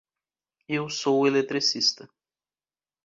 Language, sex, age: Portuguese, male, 19-29